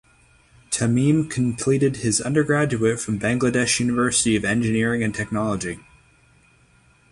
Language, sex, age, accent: English, male, 19-29, United States English